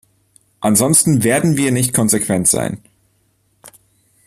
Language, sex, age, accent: German, male, 19-29, Deutschland Deutsch